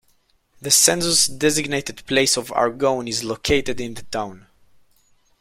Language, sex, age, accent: English, male, under 19, United States English